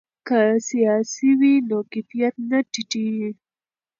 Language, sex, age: Pashto, female, 19-29